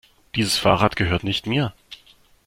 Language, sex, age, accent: German, male, 19-29, Deutschland Deutsch